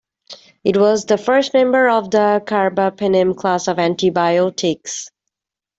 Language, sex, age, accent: English, female, 19-29, England English